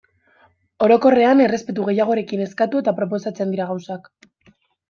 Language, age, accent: Basque, 19-29, Mendebalekoa (Araba, Bizkaia, Gipuzkoako mendebaleko herri batzuk)